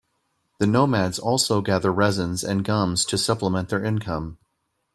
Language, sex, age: English, male, 30-39